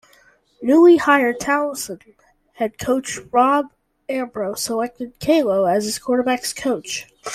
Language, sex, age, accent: English, male, under 19, United States English